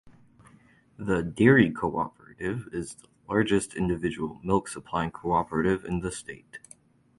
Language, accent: English, United States English